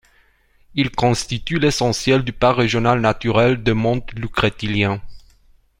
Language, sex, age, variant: French, male, 30-39, Français d'Europe